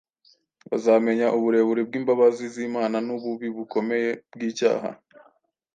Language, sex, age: Kinyarwanda, male, 19-29